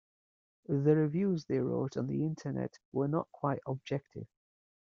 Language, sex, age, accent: English, male, 30-39, England English